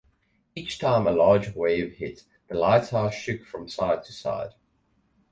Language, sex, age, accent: English, male, 19-29, Southern African (South Africa, Zimbabwe, Namibia)